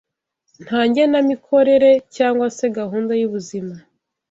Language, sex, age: Kinyarwanda, female, 19-29